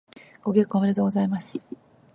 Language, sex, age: Japanese, female, 40-49